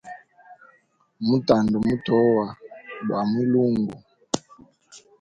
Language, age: Hemba, 19-29